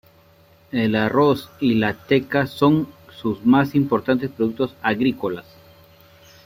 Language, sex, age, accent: Spanish, male, 40-49, Andino-Pacífico: Colombia, Perú, Ecuador, oeste de Bolivia y Venezuela andina